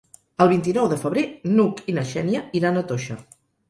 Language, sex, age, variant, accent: Catalan, female, 50-59, Central, central